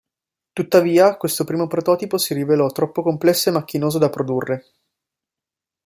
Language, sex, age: Italian, male, 19-29